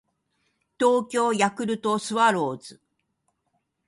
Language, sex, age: Japanese, female, 60-69